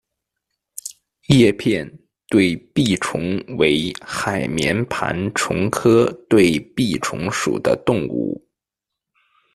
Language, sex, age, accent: Chinese, male, 19-29, 出生地：北京市